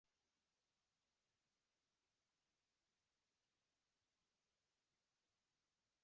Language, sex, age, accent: Spanish, male, under 19, Chileno: Chile, Cuyo